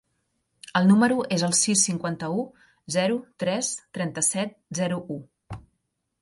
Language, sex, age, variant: Catalan, female, 40-49, Central